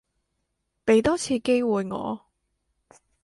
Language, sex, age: Cantonese, female, 19-29